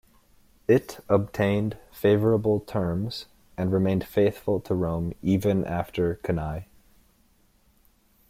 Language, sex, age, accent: English, male, 19-29, United States English